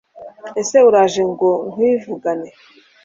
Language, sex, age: Kinyarwanda, female, 30-39